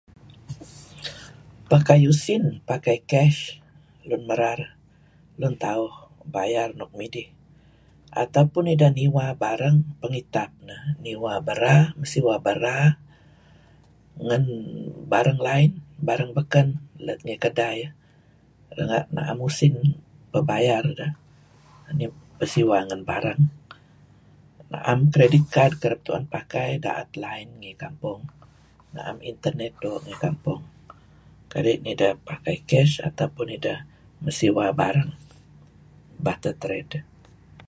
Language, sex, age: Kelabit, female, 60-69